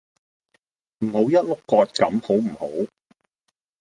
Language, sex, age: Cantonese, male, 50-59